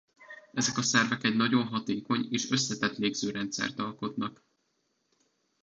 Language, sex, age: Hungarian, male, 19-29